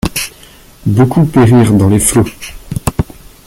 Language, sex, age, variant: French, male, 19-29, Français de métropole